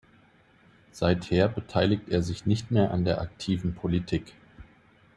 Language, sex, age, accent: German, male, 40-49, Deutschland Deutsch